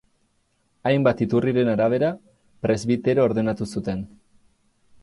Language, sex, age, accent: Basque, male, 30-39, Erdialdekoa edo Nafarra (Gipuzkoa, Nafarroa)